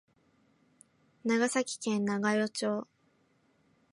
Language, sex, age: Japanese, female, 19-29